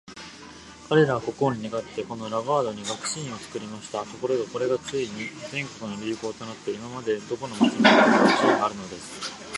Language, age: Japanese, 19-29